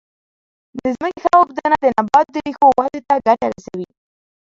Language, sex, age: Pashto, female, under 19